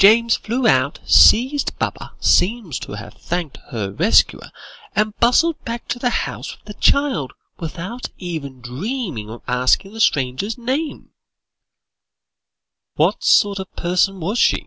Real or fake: real